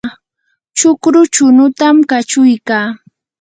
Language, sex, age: Yanahuanca Pasco Quechua, female, 19-29